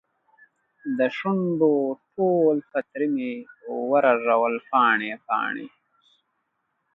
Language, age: Pashto, 30-39